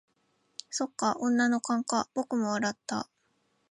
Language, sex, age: Japanese, female, 19-29